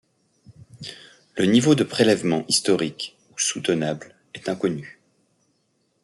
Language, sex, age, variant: French, male, 40-49, Français de métropole